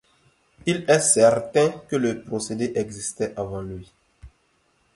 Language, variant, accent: French, Français d'Afrique subsaharienne et des îles africaines, Français de Côte d’Ivoire